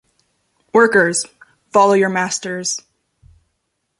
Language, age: English, 19-29